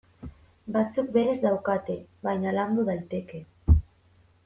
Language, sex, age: Basque, female, 19-29